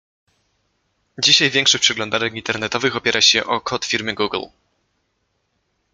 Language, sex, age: Polish, male, 19-29